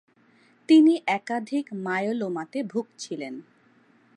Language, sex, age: Bengali, male, 30-39